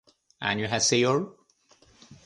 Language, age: Japanese, 50-59